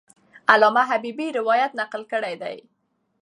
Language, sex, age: Pashto, female, under 19